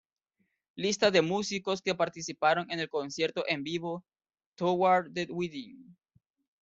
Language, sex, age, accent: Spanish, male, 19-29, América central